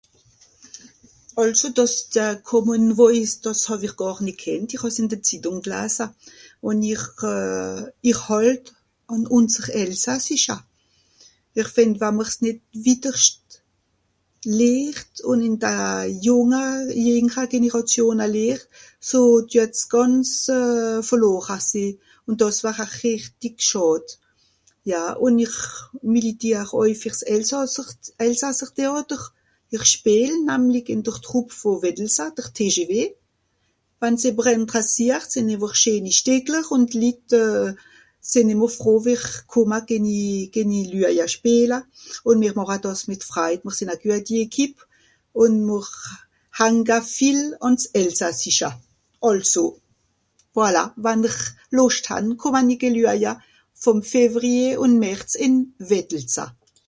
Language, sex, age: Swiss German, female, 50-59